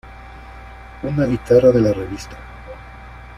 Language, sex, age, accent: Spanish, male, 40-49, Andino-Pacífico: Colombia, Perú, Ecuador, oeste de Bolivia y Venezuela andina